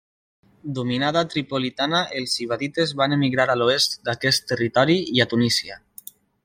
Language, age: Catalan, 19-29